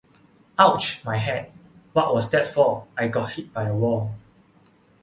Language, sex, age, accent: English, male, 19-29, Malaysian English